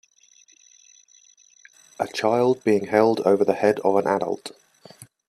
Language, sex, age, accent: English, male, 40-49, England English